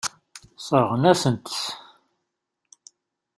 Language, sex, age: Kabyle, male, 50-59